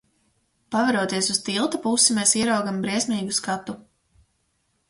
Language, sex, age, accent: Latvian, female, 19-29, Vidus dialekts